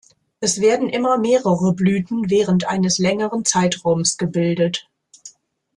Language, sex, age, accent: German, female, 50-59, Deutschland Deutsch